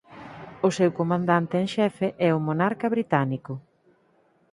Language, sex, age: Galician, female, 50-59